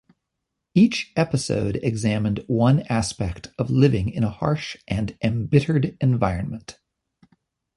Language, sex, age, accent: English, male, 50-59, United States English